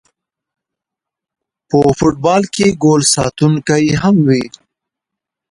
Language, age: Pashto, 30-39